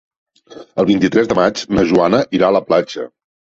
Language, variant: Catalan, Central